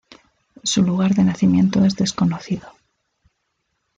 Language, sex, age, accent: Spanish, female, 40-49, España: Norte peninsular (Asturias, Castilla y León, Cantabria, País Vasco, Navarra, Aragón, La Rioja, Guadalajara, Cuenca)